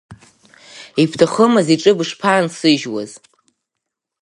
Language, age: Abkhazian, under 19